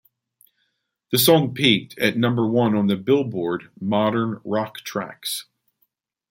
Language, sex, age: English, male, 50-59